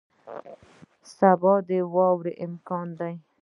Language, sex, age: Pashto, female, 19-29